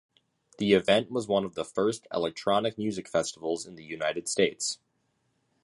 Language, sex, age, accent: English, male, under 19, United States English